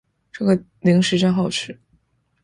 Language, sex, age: Chinese, female, 19-29